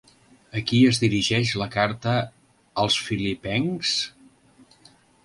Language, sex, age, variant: Catalan, male, 60-69, Central